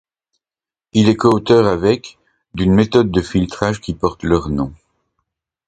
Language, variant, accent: French, Français d'Europe, Français de Belgique